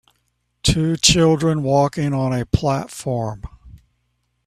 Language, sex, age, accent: English, male, 70-79, United States English